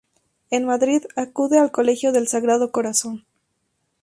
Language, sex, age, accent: Spanish, female, 19-29, México